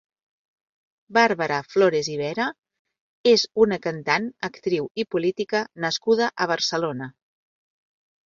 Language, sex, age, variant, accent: Catalan, female, 40-49, Central, central